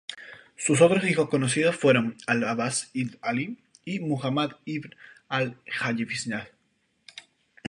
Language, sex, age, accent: Spanish, male, 19-29, España: Islas Canarias